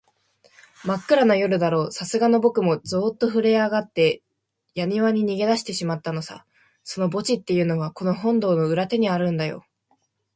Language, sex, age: Japanese, female, under 19